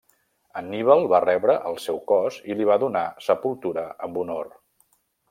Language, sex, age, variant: Catalan, male, 50-59, Central